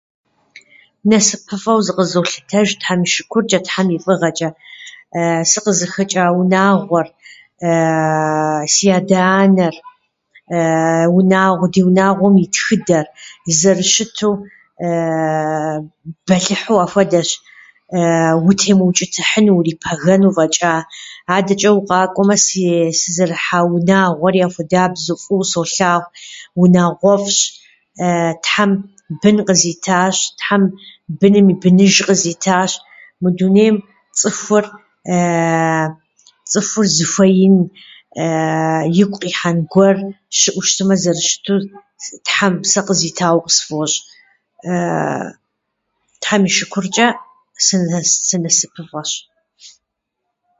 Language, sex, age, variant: Kabardian, female, 50-59, Адыгэбзэ (Къэбэрдей, Кирил, псоми зэдай)